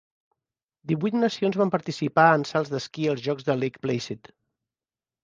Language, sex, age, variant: Catalan, male, 50-59, Central